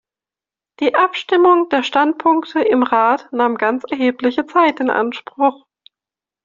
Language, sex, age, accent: German, female, 19-29, Deutschland Deutsch